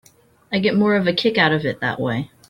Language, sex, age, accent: English, female, 19-29, United States English